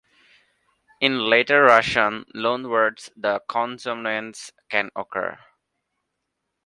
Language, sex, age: English, male, 19-29